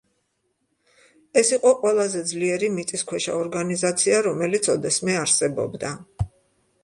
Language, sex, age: Georgian, female, 60-69